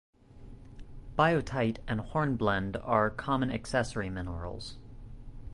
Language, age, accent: English, 19-29, United States English